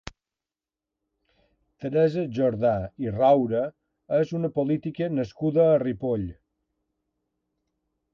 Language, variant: Catalan, Balear